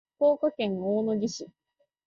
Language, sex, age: Japanese, female, under 19